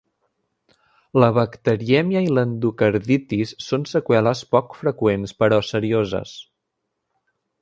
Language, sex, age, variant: Catalan, male, 19-29, Central